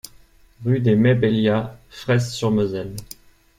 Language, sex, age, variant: French, male, 30-39, Français de métropole